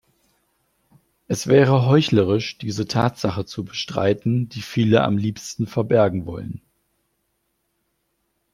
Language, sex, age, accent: German, male, 40-49, Deutschland Deutsch